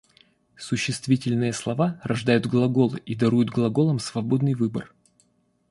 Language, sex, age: Russian, male, 30-39